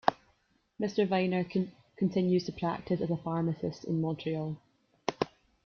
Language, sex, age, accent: English, female, 19-29, Scottish English